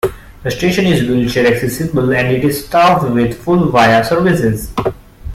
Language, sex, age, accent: English, male, 19-29, India and South Asia (India, Pakistan, Sri Lanka)